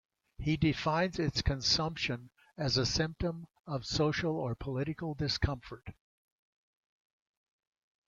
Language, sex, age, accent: English, male, 80-89, United States English